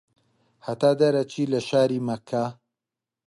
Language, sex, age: Central Kurdish, male, 30-39